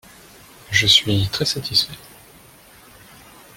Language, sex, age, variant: French, male, 19-29, Français de métropole